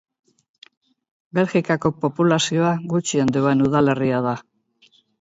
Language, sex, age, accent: Basque, female, 70-79, Mendebalekoa (Araba, Bizkaia, Gipuzkoako mendebaleko herri batzuk)